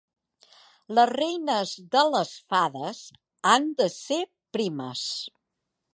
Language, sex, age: Catalan, female, 60-69